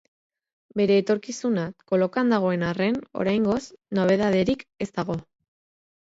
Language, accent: Basque, Erdialdekoa edo Nafarra (Gipuzkoa, Nafarroa)